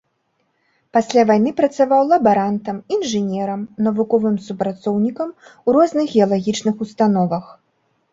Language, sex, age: Belarusian, female, 30-39